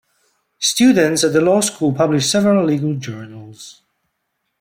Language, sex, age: English, male, 40-49